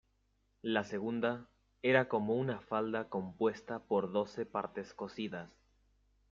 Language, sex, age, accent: Spanish, male, 19-29, Rioplatense: Argentina, Uruguay, este de Bolivia, Paraguay